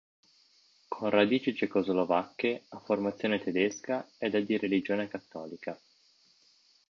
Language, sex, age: Italian, male, 30-39